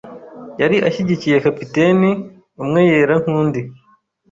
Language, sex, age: Kinyarwanda, male, 30-39